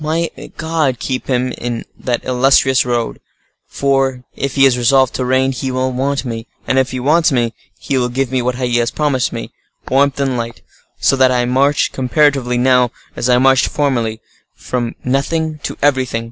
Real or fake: real